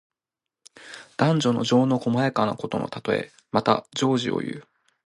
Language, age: Japanese, 19-29